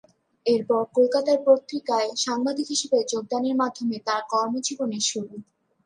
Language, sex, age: Bengali, female, under 19